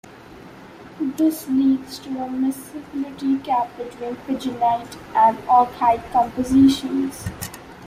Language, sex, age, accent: English, female, under 19, India and South Asia (India, Pakistan, Sri Lanka)